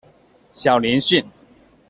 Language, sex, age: Chinese, male, 30-39